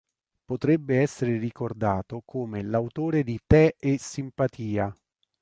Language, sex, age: Italian, male, 40-49